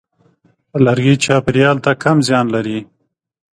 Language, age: Pashto, 30-39